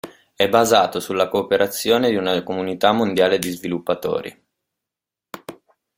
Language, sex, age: Italian, male, 19-29